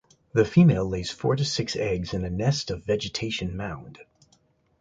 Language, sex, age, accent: English, male, 50-59, United States English